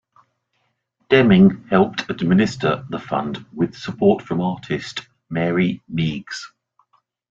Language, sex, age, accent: English, male, 50-59, England English